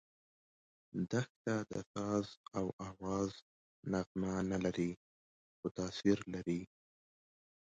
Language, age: Pashto, 19-29